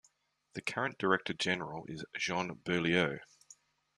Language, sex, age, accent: English, male, 40-49, Australian English